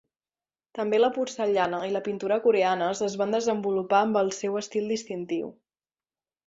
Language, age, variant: Catalan, 19-29, Central